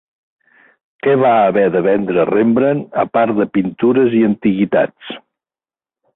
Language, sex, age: Catalan, male, 50-59